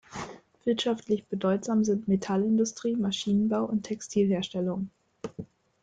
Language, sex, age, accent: German, female, 19-29, Deutschland Deutsch